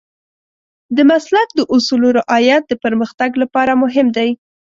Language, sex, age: Pashto, female, 19-29